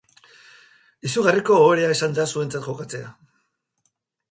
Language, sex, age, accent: Basque, male, 50-59, Mendebalekoa (Araba, Bizkaia, Gipuzkoako mendebaleko herri batzuk)